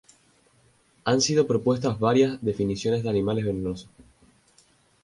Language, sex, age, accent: Spanish, male, 19-29, España: Islas Canarias